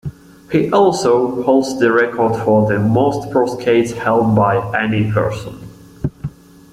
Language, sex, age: English, male, 19-29